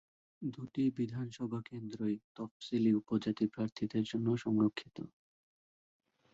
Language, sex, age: Bengali, male, 19-29